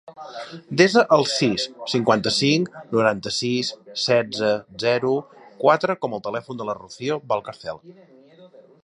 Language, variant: Catalan, Nord-Occidental